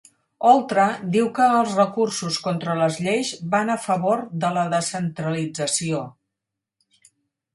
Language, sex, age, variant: Catalan, female, 50-59, Central